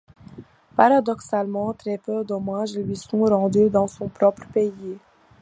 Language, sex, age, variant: French, female, 19-29, Français de métropole